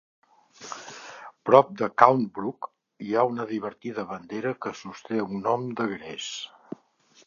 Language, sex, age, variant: Catalan, male, 60-69, Central